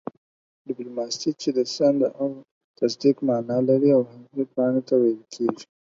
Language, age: Pashto, under 19